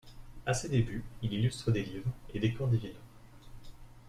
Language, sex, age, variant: French, male, 19-29, Français de métropole